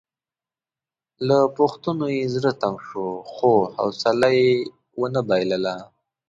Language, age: Pashto, 19-29